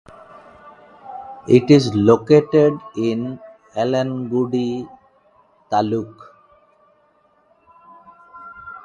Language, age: English, 40-49